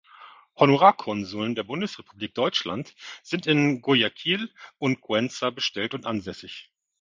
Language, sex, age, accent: German, male, 40-49, Deutschland Deutsch